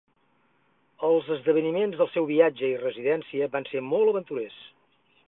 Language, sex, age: Catalan, male, 60-69